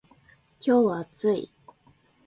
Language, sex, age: Japanese, female, 19-29